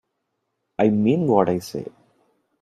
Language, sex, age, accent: English, male, 19-29, India and South Asia (India, Pakistan, Sri Lanka)